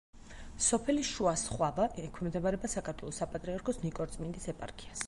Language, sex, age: Georgian, female, 40-49